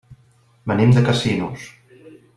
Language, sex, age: Catalan, male, 50-59